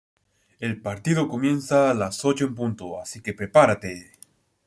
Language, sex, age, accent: Spanish, male, under 19, Andino-Pacífico: Colombia, Perú, Ecuador, oeste de Bolivia y Venezuela andina